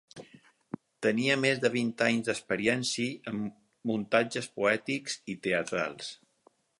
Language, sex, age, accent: Catalan, male, 50-59, mallorquí